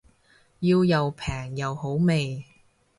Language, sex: Cantonese, female